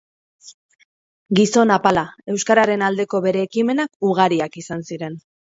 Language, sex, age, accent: Basque, female, 30-39, Mendebalekoa (Araba, Bizkaia, Gipuzkoako mendebaleko herri batzuk)